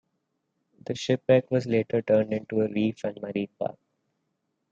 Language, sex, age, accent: English, male, 19-29, India and South Asia (India, Pakistan, Sri Lanka)